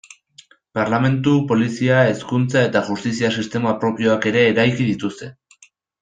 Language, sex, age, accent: Basque, male, 19-29, Erdialdekoa edo Nafarra (Gipuzkoa, Nafarroa)